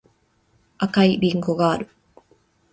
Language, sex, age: Japanese, female, 40-49